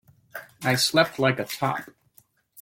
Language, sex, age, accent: English, male, 40-49, United States English